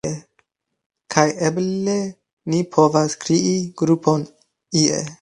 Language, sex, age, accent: Esperanto, male, 19-29, Internacia